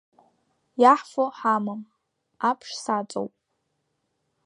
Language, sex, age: Abkhazian, female, under 19